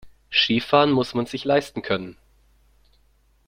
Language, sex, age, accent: German, male, under 19, Deutschland Deutsch